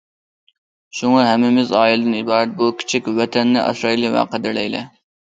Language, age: Uyghur, 19-29